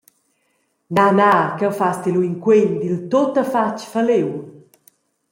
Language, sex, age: Romansh, female, 40-49